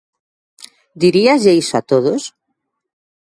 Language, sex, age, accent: Galician, female, 30-39, Normativo (estándar)